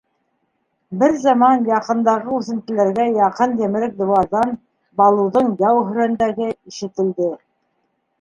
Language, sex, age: Bashkir, female, 60-69